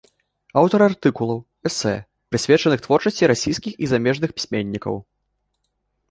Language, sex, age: Belarusian, male, under 19